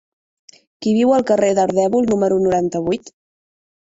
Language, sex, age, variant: Catalan, female, 19-29, Central